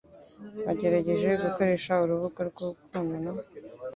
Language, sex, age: Kinyarwanda, female, 19-29